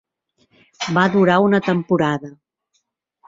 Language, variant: Catalan, Central